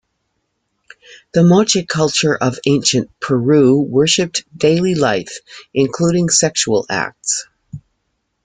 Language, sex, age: English, female, 60-69